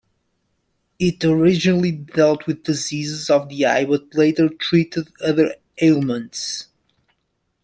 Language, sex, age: English, male, 30-39